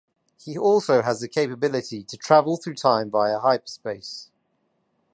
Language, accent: English, England English